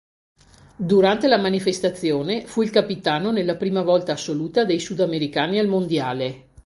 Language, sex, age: Italian, female, 60-69